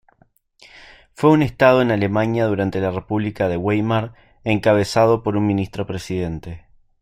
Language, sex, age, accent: Spanish, male, 30-39, Rioplatense: Argentina, Uruguay, este de Bolivia, Paraguay